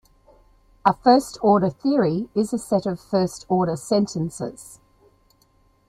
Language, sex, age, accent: English, female, 50-59, Australian English